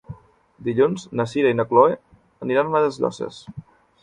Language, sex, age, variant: Catalan, male, 19-29, Central